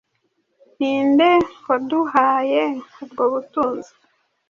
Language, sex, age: Kinyarwanda, female, 30-39